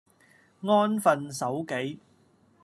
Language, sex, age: Cantonese, male, 40-49